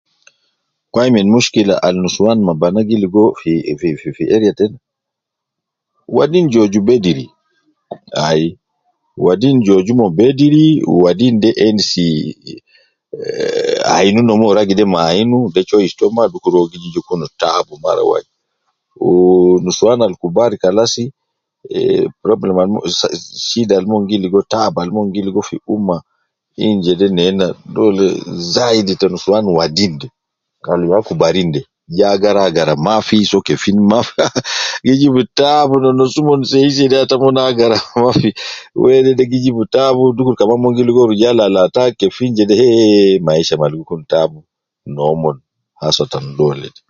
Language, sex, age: Nubi, male, 50-59